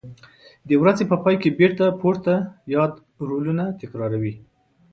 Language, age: Pashto, 30-39